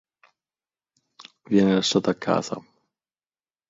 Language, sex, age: Italian, male, 19-29